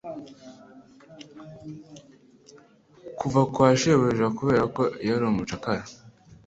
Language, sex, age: Kinyarwanda, female, 40-49